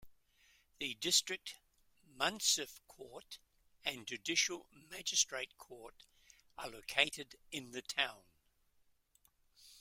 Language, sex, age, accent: English, male, 80-89, New Zealand English